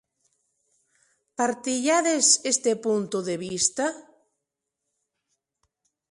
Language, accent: Galician, Neofalante